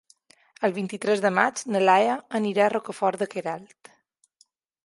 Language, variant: Catalan, Balear